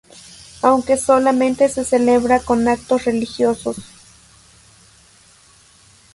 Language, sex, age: Spanish, female, under 19